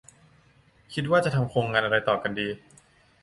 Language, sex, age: Thai, male, under 19